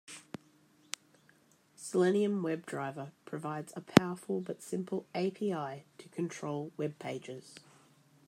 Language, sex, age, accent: English, female, 40-49, Australian English